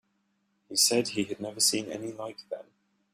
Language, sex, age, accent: English, male, 19-29, England English